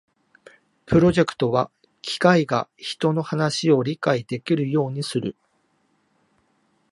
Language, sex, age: Japanese, male, 50-59